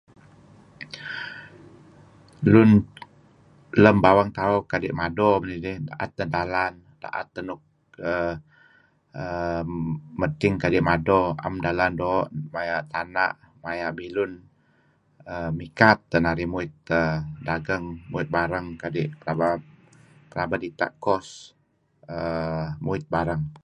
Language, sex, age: Kelabit, male, 50-59